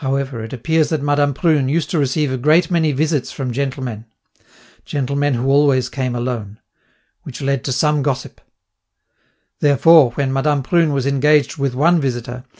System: none